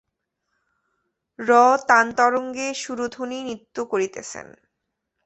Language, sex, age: Bengali, female, 19-29